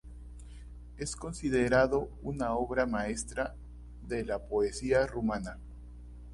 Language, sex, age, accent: Spanish, male, 40-49, Andino-Pacífico: Colombia, Perú, Ecuador, oeste de Bolivia y Venezuela andina